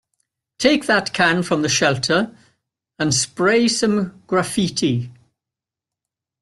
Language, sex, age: English, male, 80-89